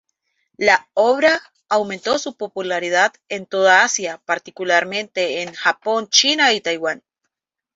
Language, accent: Spanish, España: Norte peninsular (Asturias, Castilla y León, Cantabria, País Vasco, Navarra, Aragón, La Rioja, Guadalajara, Cuenca)